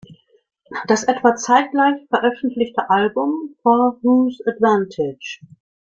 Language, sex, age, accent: German, female, 60-69, Deutschland Deutsch